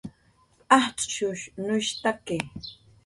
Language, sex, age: Jaqaru, female, 40-49